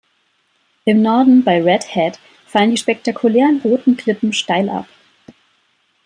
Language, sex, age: German, female, 30-39